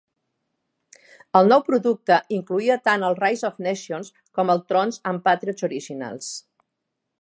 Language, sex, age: Catalan, female, 50-59